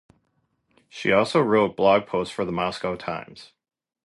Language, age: English, 40-49